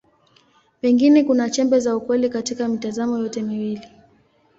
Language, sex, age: Swahili, female, 19-29